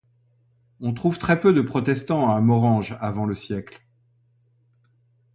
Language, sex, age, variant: French, male, 60-69, Français de métropole